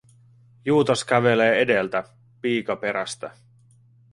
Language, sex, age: Finnish, male, 30-39